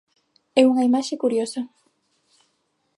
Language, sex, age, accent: Galician, female, under 19, Normativo (estándar); Neofalante